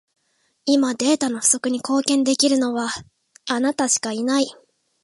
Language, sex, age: Japanese, female, 19-29